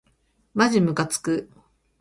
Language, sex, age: Japanese, female, 50-59